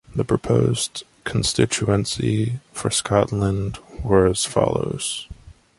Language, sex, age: English, male, 19-29